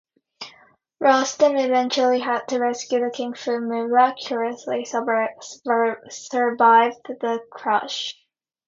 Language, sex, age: English, female, 19-29